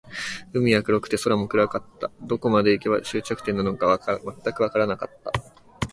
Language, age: Japanese, 19-29